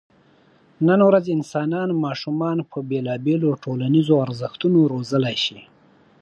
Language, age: Pashto, 30-39